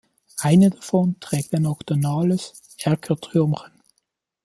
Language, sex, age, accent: German, male, 19-29, Schweizerdeutsch